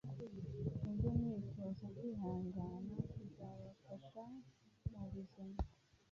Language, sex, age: Kinyarwanda, female, 19-29